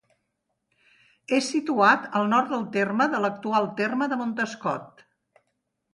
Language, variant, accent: Catalan, Central, central